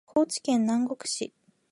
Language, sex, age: Japanese, female, 19-29